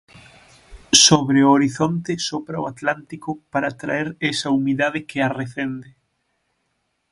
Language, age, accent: Galician, 19-29, Normativo (estándar)